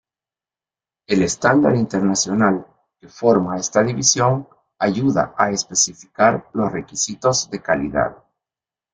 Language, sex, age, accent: Spanish, male, 40-49, América central